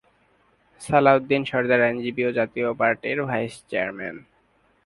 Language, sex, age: Bengali, male, 19-29